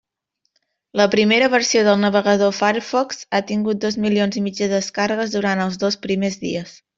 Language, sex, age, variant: Catalan, female, 19-29, Central